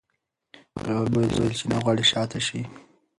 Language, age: Pashto, under 19